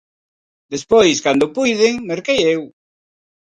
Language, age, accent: Galician, 60-69, Normativo (estándar)